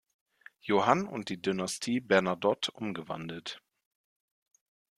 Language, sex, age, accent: German, male, 30-39, Deutschland Deutsch